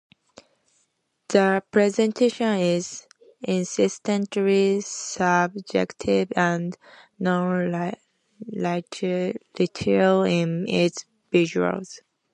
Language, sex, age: English, female, 19-29